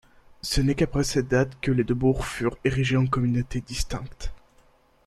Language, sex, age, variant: French, male, under 19, Français de métropole